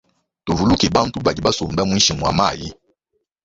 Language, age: Luba-Lulua, 19-29